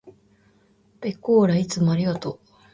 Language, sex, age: Japanese, female, 19-29